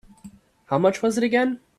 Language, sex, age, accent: English, female, under 19, United States English